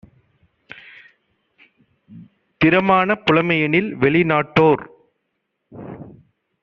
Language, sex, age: Tamil, male, 30-39